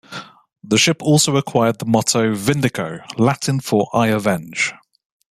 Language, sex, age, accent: English, male, 30-39, England English